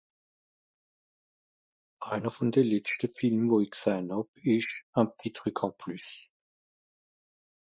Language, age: Swiss German, 60-69